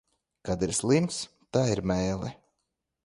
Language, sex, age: Latvian, male, 30-39